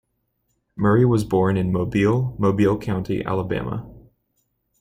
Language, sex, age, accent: English, male, 19-29, United States English